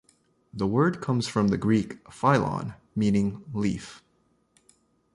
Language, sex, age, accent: English, male, 30-39, Canadian English